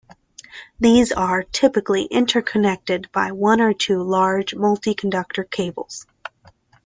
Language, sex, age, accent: English, female, 19-29, United States English